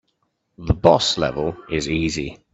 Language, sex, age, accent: English, male, 30-39, England English